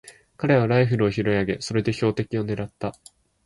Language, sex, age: Japanese, male, 19-29